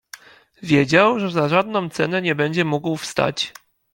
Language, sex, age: Polish, male, 30-39